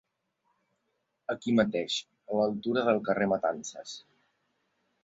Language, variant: Catalan, Balear